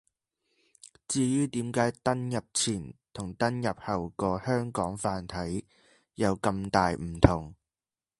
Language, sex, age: Cantonese, male, under 19